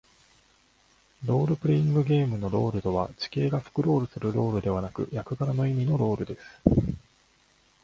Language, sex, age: Japanese, male, 30-39